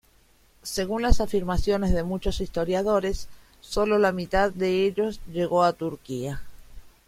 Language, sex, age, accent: Spanish, female, 50-59, Rioplatense: Argentina, Uruguay, este de Bolivia, Paraguay